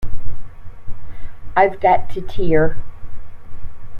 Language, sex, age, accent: English, female, 70-79, United States English